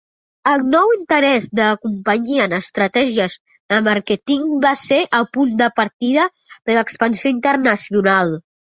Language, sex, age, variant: Catalan, female, 40-49, Central